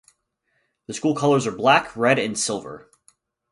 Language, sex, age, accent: English, male, 19-29, United States English